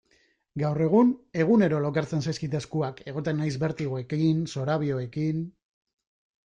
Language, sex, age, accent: Basque, male, 40-49, Mendebalekoa (Araba, Bizkaia, Gipuzkoako mendebaleko herri batzuk)